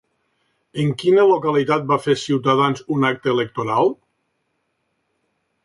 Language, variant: Catalan, Nord-Occidental